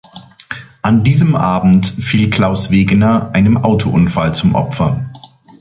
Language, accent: German, Deutschland Deutsch